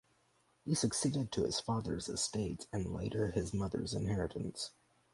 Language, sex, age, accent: English, male, under 19, United States English